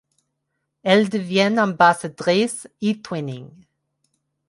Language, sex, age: French, female, 30-39